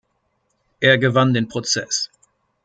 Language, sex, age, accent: German, male, 30-39, Deutschland Deutsch